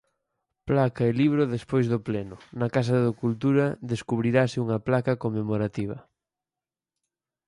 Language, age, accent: Galician, under 19, Normativo (estándar)